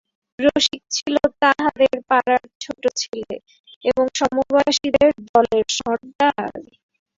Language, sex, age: Bengali, female, 19-29